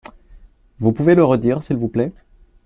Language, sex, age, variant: French, male, 19-29, Français de métropole